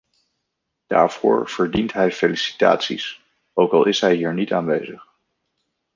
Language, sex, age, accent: Dutch, male, 19-29, Nederlands Nederlands